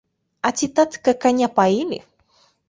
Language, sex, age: Belarusian, female, 19-29